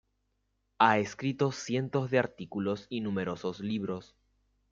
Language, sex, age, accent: Spanish, male, 19-29, Rioplatense: Argentina, Uruguay, este de Bolivia, Paraguay